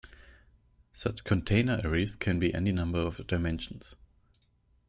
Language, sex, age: English, male, 19-29